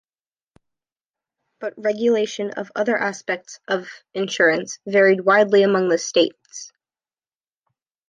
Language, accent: English, United States English